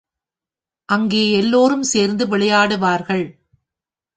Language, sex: Tamil, female